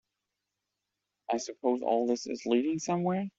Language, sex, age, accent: English, male, 30-39, United States English